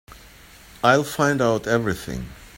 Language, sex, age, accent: English, male, 40-49, United States English